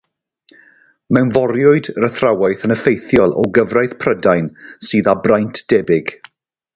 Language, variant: Welsh, South-Western Welsh